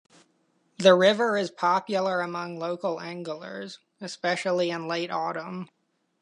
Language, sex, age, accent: English, male, 19-29, United States English